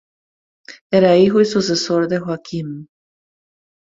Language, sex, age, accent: Spanish, female, 40-49, América central